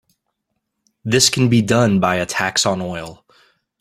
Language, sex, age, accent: English, male, 30-39, United States English